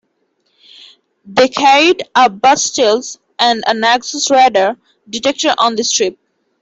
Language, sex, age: English, female, 19-29